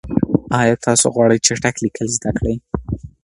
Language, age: Pashto, under 19